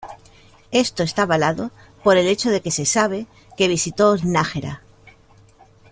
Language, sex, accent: Spanish, female, España: Sur peninsular (Andalucia, Extremadura, Murcia)